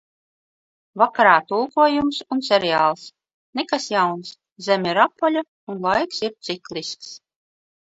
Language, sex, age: Latvian, female, 40-49